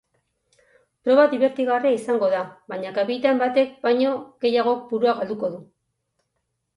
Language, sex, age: Basque, female, 50-59